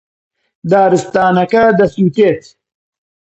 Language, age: Central Kurdish, 30-39